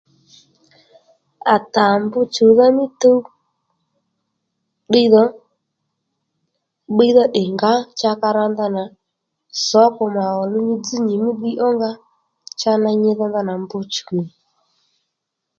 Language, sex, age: Lendu, female, 30-39